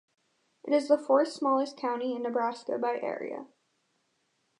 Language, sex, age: English, female, 19-29